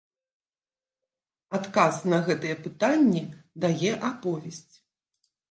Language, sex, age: Belarusian, female, 40-49